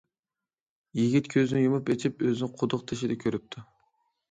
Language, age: Uyghur, 19-29